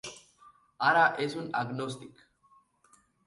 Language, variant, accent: Catalan, Nord-Occidental, nord-occidental